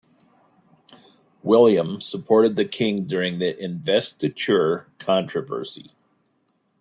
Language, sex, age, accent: English, male, 60-69, United States English